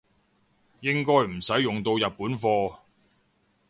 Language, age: Cantonese, 40-49